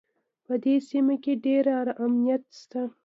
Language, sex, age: Pashto, female, 19-29